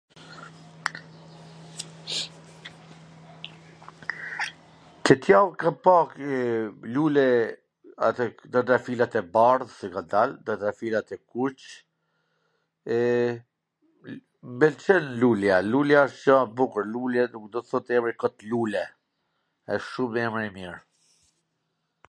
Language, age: Gheg Albanian, 40-49